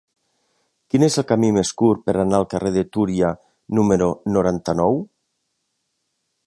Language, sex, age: Catalan, male, 40-49